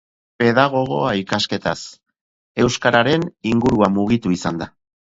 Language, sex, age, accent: Basque, male, 50-59, Erdialdekoa edo Nafarra (Gipuzkoa, Nafarroa)